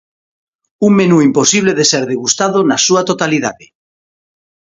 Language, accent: Galician, Normativo (estándar)